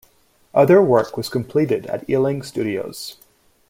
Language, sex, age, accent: English, male, 30-39, United States English